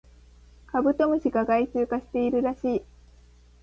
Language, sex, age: Japanese, female, 19-29